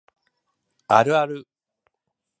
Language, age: Japanese, 50-59